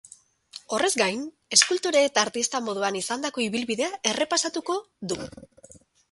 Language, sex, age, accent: Basque, female, 40-49, Erdialdekoa edo Nafarra (Gipuzkoa, Nafarroa)